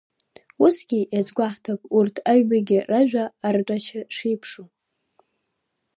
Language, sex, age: Abkhazian, female, under 19